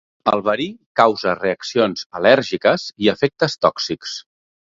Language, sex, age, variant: Catalan, male, 40-49, Central